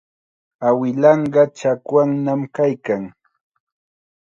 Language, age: Chiquián Ancash Quechua, 19-29